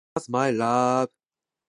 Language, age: English, 19-29